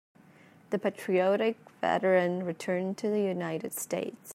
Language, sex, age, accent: English, female, 19-29, Australian English